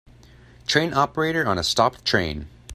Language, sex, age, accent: English, male, 19-29, United States English